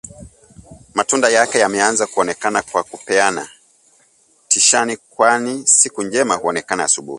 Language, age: Swahili, 30-39